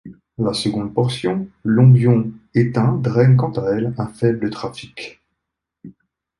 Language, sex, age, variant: French, male, 50-59, Français de métropole